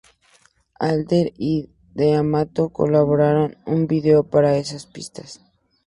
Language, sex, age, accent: Spanish, female, 19-29, México